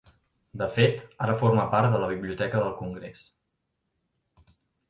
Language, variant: Catalan, Central